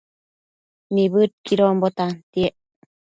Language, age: Matsés, 30-39